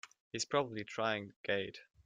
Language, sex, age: English, male, under 19